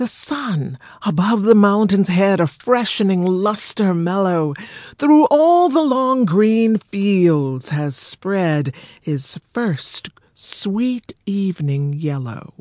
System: none